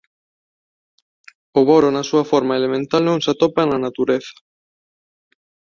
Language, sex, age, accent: Galician, male, 19-29, Neofalante